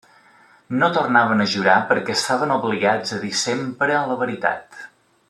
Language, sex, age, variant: Catalan, male, 30-39, Balear